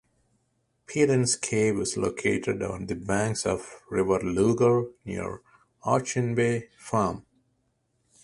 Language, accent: English, United States English